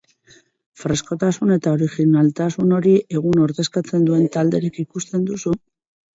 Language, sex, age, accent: Basque, female, 40-49, Mendebalekoa (Araba, Bizkaia, Gipuzkoako mendebaleko herri batzuk)